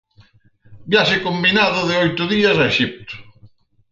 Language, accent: Galician, Atlántico (seseo e gheada)